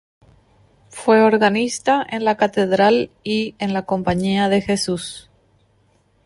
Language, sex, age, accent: Spanish, female, 30-39, Rioplatense: Argentina, Uruguay, este de Bolivia, Paraguay